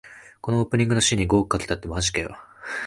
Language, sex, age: Japanese, male, 19-29